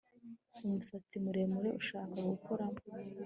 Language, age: Kinyarwanda, 19-29